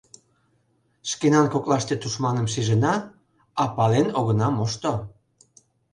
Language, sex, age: Mari, male, 50-59